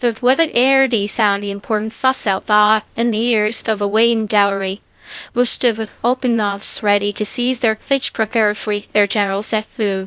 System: TTS, VITS